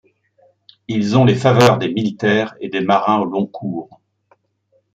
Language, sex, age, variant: French, male, 60-69, Français de métropole